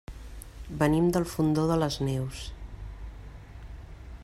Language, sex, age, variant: Catalan, female, 50-59, Central